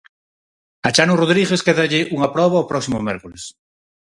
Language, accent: Galician, Normativo (estándar)